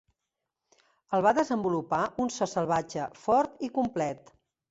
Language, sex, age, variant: Catalan, female, 50-59, Central